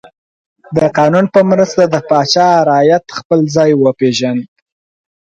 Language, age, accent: Pashto, 19-29, کندهارۍ لهجه